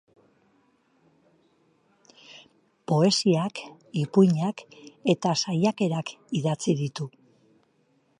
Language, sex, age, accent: Basque, female, 50-59, Mendebalekoa (Araba, Bizkaia, Gipuzkoako mendebaleko herri batzuk)